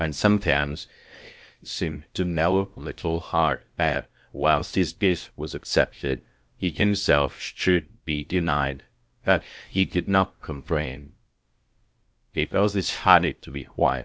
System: TTS, VITS